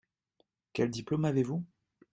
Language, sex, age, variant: French, male, 30-39, Français de métropole